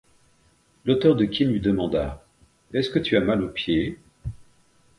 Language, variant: French, Français de métropole